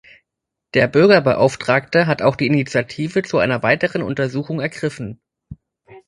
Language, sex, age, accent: German, male, 30-39, Deutschland Deutsch